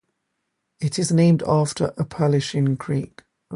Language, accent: English, England English; London English